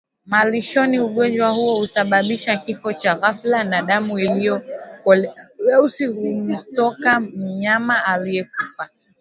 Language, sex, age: Swahili, female, 19-29